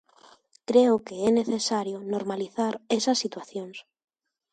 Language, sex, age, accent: Galician, female, 19-29, Normativo (estándar)